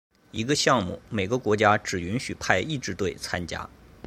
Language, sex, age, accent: Chinese, male, 30-39, 出生地：河南省